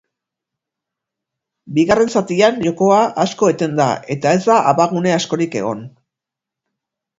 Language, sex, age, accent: Basque, female, 50-59, Erdialdekoa edo Nafarra (Gipuzkoa, Nafarroa)